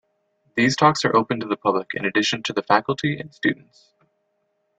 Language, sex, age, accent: English, male, under 19, United States English